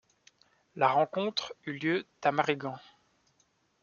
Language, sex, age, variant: French, male, 19-29, Français de métropole